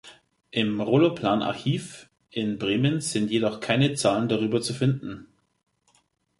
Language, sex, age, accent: German, male, 30-39, Deutschland Deutsch